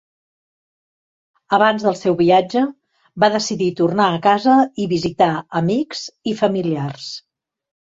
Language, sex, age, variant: Catalan, female, 50-59, Central